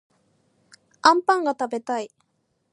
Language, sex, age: Japanese, female, 19-29